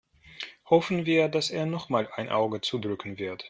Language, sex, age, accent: German, male, 40-49, Russisch Deutsch